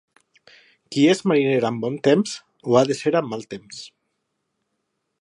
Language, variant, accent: Catalan, Valencià meridional, valencià